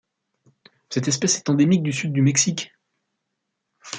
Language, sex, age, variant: French, male, 30-39, Français de métropole